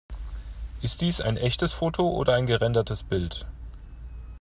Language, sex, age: German, male, 30-39